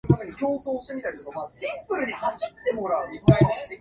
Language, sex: Japanese, female